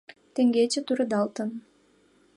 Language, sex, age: Mari, female, 19-29